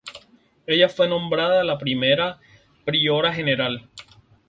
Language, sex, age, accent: Spanish, male, 19-29, Caribe: Cuba, Venezuela, Puerto Rico, República Dominicana, Panamá, Colombia caribeña, México caribeño, Costa del golfo de México